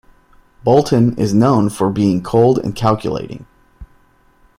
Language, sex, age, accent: English, male, 30-39, United States English